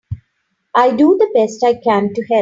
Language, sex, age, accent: English, female, 50-59, India and South Asia (India, Pakistan, Sri Lanka)